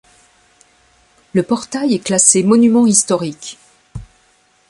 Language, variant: French, Français de métropole